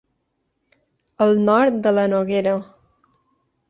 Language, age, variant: Catalan, 30-39, Balear